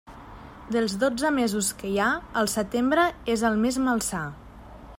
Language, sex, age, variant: Catalan, female, 30-39, Central